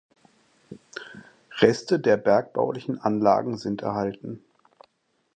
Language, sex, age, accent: German, male, 40-49, Deutschland Deutsch